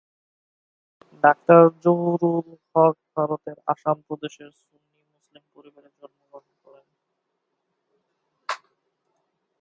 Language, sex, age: Bengali, male, 19-29